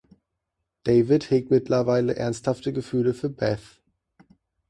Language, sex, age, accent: German, male, 19-29, Deutschland Deutsch